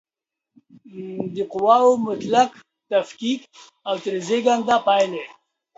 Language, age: Pashto, 50-59